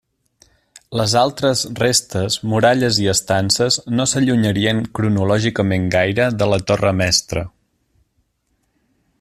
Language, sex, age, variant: Catalan, male, 19-29, Central